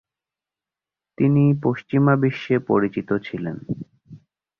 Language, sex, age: Bengali, male, 19-29